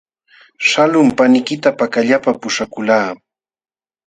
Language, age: Jauja Wanca Quechua, 40-49